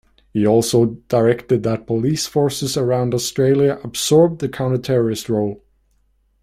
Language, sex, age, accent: English, male, 19-29, United States English